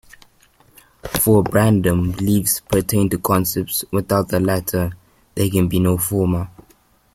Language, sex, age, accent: English, male, under 19, Welsh English